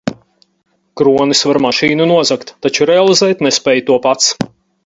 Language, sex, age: Latvian, male, 50-59